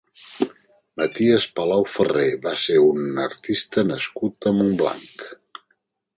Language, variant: Catalan, Central